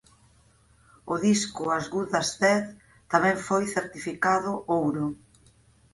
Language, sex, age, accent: Galician, female, 50-59, Central (sen gheada)